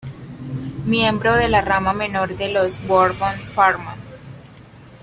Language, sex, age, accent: Spanish, female, 19-29, Andino-Pacífico: Colombia, Perú, Ecuador, oeste de Bolivia y Venezuela andina